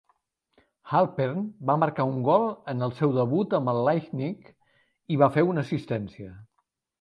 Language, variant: Catalan, Central